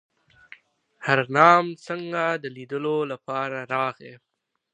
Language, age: Pashto, 19-29